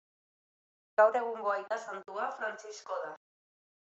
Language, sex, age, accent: Basque, female, 19-29, Mendebalekoa (Araba, Bizkaia, Gipuzkoako mendebaleko herri batzuk)